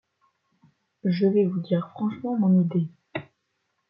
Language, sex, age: French, female, under 19